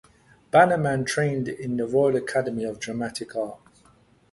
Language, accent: English, England English